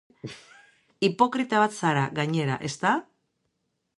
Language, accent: Basque, Mendebalekoa (Araba, Bizkaia, Gipuzkoako mendebaleko herri batzuk)